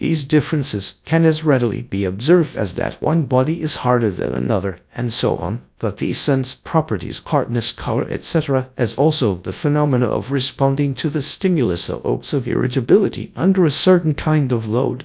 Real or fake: fake